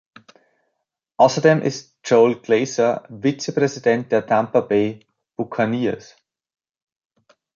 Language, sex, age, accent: German, male, 30-39, Österreichisches Deutsch